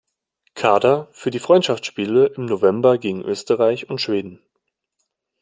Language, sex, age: German, male, 19-29